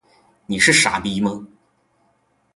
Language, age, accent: Chinese, 19-29, 出生地：吉林省